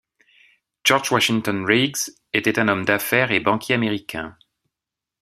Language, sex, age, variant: French, male, 50-59, Français de métropole